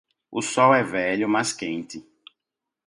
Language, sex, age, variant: Portuguese, male, 30-39, Portuguese (Brasil)